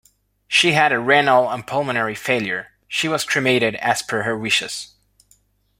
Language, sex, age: English, male, 30-39